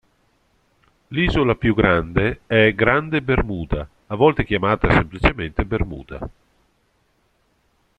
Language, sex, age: Italian, male, 50-59